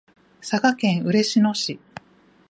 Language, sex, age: Japanese, female, 40-49